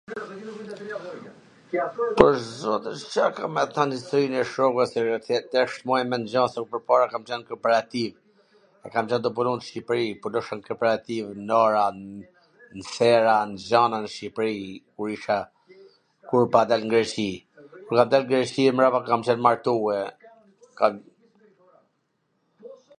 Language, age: Gheg Albanian, 40-49